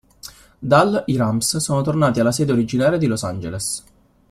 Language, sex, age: Italian, male, 19-29